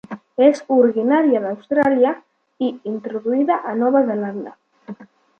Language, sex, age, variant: Catalan, male, under 19, Central